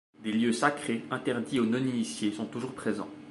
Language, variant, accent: French, Français d'Europe, Français de Suisse